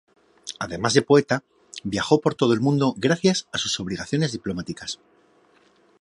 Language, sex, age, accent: Spanish, male, 40-49, España: Norte peninsular (Asturias, Castilla y León, Cantabria, País Vasco, Navarra, Aragón, La Rioja, Guadalajara, Cuenca)